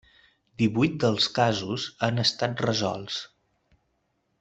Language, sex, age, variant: Catalan, male, 19-29, Central